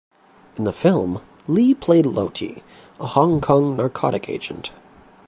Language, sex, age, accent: English, male, 19-29, Canadian English